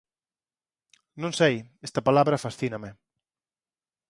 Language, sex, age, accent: Galician, male, 40-49, Normativo (estándar)